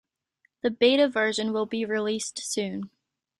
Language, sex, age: English, female, 19-29